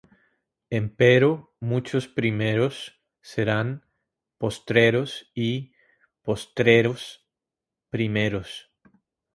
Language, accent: Spanish, Caribe: Cuba, Venezuela, Puerto Rico, República Dominicana, Panamá, Colombia caribeña, México caribeño, Costa del golfo de México